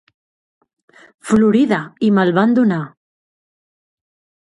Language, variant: Catalan, Central